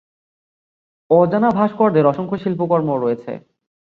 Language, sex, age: Bengali, male, 19-29